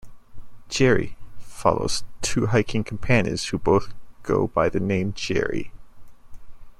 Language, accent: English, United States English